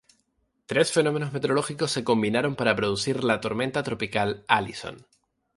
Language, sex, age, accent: Spanish, male, 19-29, España: Islas Canarias